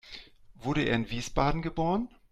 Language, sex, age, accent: German, male, 40-49, Deutschland Deutsch